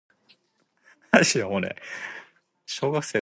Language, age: English, 19-29